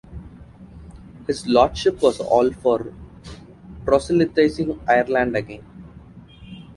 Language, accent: English, India and South Asia (India, Pakistan, Sri Lanka)